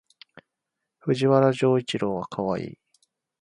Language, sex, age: Japanese, male, 19-29